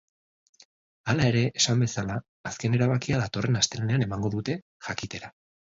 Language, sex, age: Basque, male, 40-49